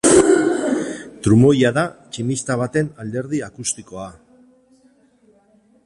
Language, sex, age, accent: Basque, male, 50-59, Mendebalekoa (Araba, Bizkaia, Gipuzkoako mendebaleko herri batzuk)